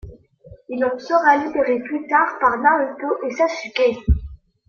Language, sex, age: French, female, 19-29